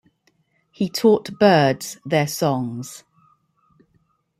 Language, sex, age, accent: English, female, 50-59, England English